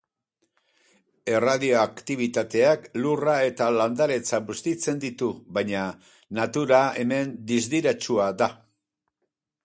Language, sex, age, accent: Basque, male, 70-79, Erdialdekoa edo Nafarra (Gipuzkoa, Nafarroa)